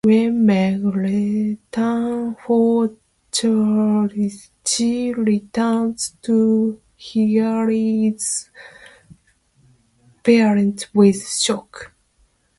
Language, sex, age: English, female, 30-39